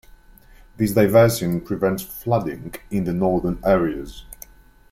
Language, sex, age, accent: English, male, 30-39, England English